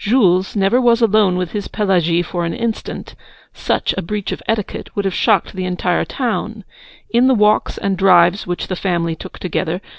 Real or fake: real